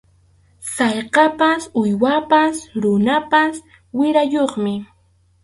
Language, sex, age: Arequipa-La Unión Quechua, female, 19-29